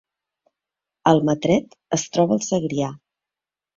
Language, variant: Catalan, Central